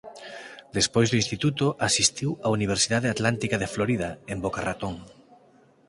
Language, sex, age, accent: Galician, male, 19-29, Normativo (estándar)